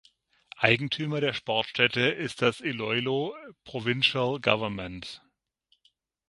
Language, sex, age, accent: German, male, 50-59, Deutschland Deutsch; Süddeutsch